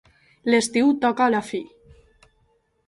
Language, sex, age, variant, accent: Catalan, female, 19-29, Valencià meridional, valencià